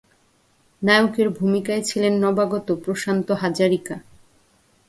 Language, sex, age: Bengali, female, 30-39